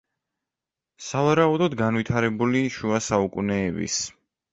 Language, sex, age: Georgian, male, under 19